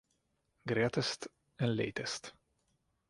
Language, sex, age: Italian, male, 19-29